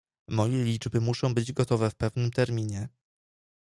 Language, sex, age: Polish, male, 19-29